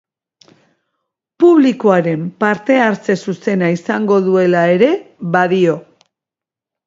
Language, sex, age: Basque, female, 60-69